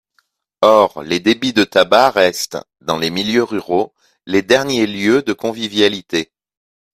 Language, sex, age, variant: French, male, 40-49, Français de métropole